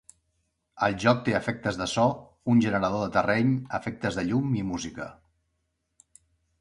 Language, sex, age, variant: Catalan, male, 40-49, Central